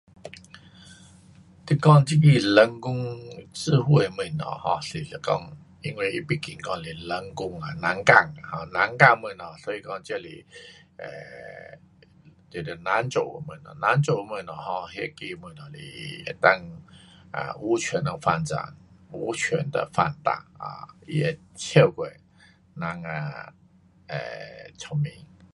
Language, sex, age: Pu-Xian Chinese, male, 50-59